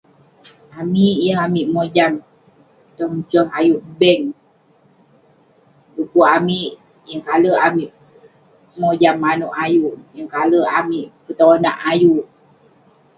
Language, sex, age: Western Penan, female, 30-39